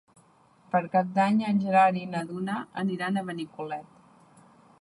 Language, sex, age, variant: Catalan, female, 30-39, Central